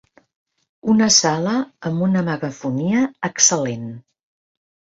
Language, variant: Catalan, Central